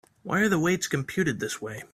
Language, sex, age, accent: English, male, 19-29, United States English